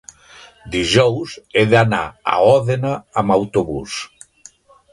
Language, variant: Catalan, Nord-Occidental